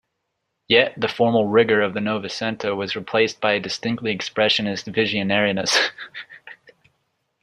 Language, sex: English, male